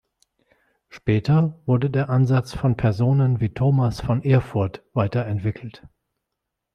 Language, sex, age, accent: German, male, 40-49, Deutschland Deutsch